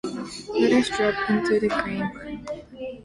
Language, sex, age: English, female, 19-29